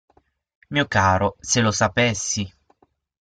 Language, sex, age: Italian, male, 19-29